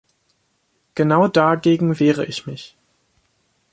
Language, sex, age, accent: German, male, 19-29, Deutschland Deutsch